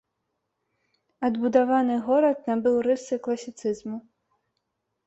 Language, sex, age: Belarusian, female, 19-29